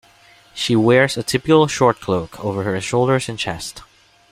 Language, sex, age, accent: English, male, 19-29, Filipino